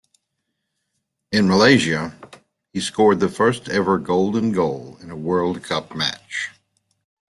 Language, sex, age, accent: English, male, 60-69, United States English